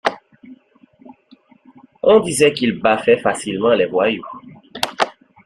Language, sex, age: French, male, 19-29